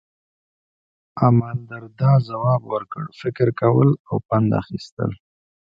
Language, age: Pashto, 19-29